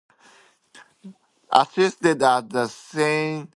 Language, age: English, 19-29